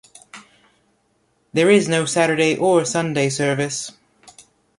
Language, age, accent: English, 19-29, United States English